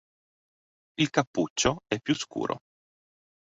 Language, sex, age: Italian, male, 40-49